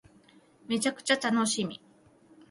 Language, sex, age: Japanese, female, 30-39